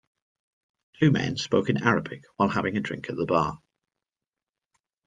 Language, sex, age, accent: English, male, 40-49, England English